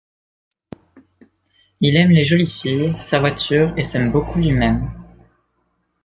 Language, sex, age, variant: French, male, under 19, Français de métropole